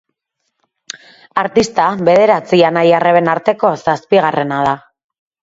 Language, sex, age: Basque, female, 30-39